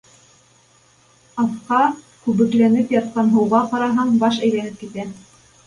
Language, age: Bashkir, 19-29